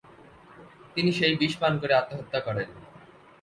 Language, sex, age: Bengali, male, under 19